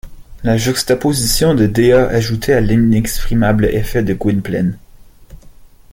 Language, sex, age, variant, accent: French, male, 19-29, Français d'Amérique du Nord, Français du Canada